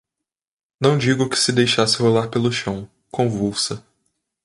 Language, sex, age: Portuguese, male, 19-29